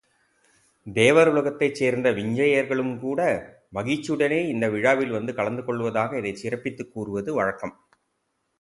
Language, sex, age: Tamil, male, 40-49